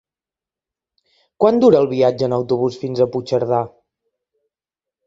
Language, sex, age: Catalan, male, 30-39